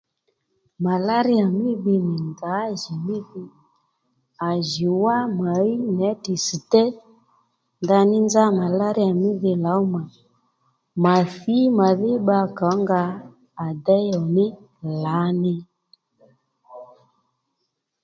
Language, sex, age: Lendu, female, 30-39